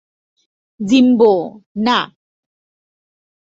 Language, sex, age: Bengali, female, 19-29